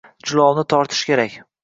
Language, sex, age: Uzbek, male, 19-29